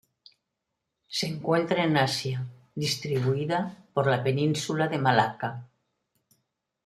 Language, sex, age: Spanish, female, 70-79